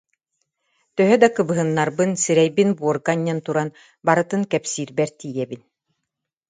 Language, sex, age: Yakut, female, 50-59